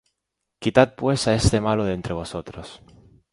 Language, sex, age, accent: Spanish, male, 19-29, España: Islas Canarias